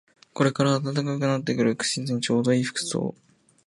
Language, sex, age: Japanese, male, 19-29